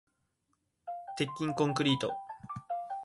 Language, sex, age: Japanese, male, 19-29